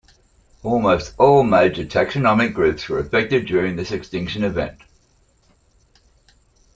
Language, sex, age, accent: English, male, 60-69, Australian English